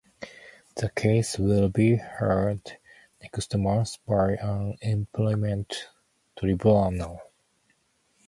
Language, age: English, 30-39